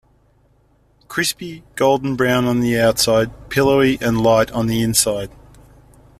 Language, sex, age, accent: English, male, 30-39, Australian English